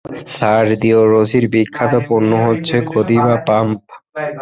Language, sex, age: Bengali, male, 19-29